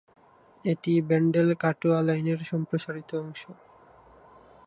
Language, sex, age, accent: Bengali, male, 19-29, প্রমিত বাংলা